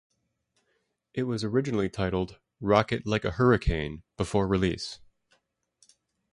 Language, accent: English, United States English